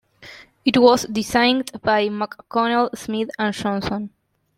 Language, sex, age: English, female, 19-29